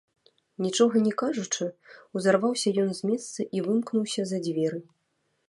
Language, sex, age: Belarusian, female, 30-39